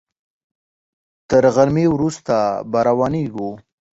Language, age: Pashto, 30-39